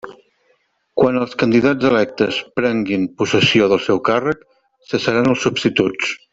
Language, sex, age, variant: Catalan, male, 50-59, Balear